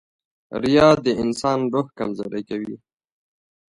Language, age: Pashto, 30-39